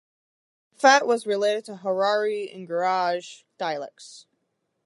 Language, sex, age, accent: English, female, under 19, United States English